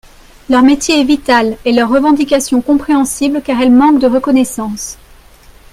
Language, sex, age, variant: French, female, 19-29, Français de métropole